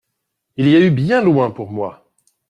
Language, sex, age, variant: French, male, 40-49, Français de métropole